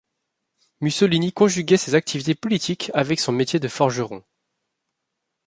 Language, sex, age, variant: French, male, 30-39, Français de métropole